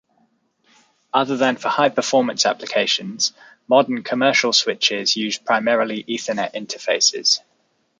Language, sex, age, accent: English, male, 30-39, England English